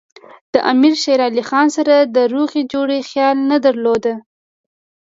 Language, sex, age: Pashto, female, 19-29